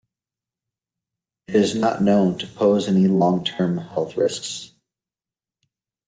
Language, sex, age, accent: English, male, 30-39, United States English